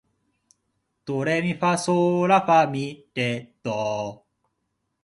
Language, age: Japanese, 19-29